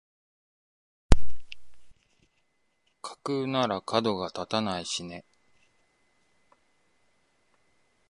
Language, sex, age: Japanese, male, 30-39